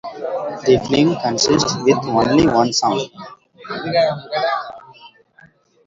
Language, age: English, 19-29